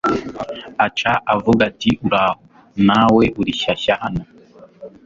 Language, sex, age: Kinyarwanda, male, 19-29